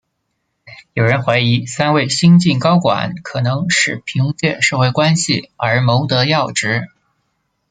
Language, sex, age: Chinese, male, 30-39